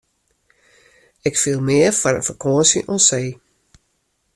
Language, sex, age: Western Frisian, female, 60-69